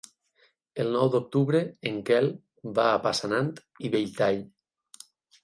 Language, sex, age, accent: Catalan, male, 30-39, valencià; valencià meridional